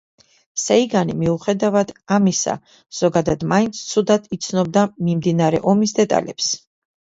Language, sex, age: Georgian, female, 40-49